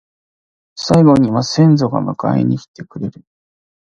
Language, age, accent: Japanese, 50-59, 標準語